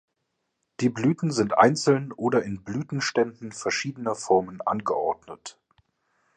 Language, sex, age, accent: German, male, 30-39, Deutschland Deutsch